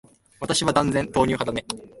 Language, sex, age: Japanese, male, 19-29